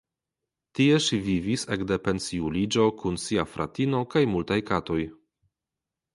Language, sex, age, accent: Esperanto, male, 30-39, Internacia